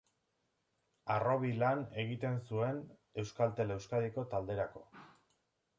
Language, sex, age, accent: Basque, male, 19-29, Erdialdekoa edo Nafarra (Gipuzkoa, Nafarroa)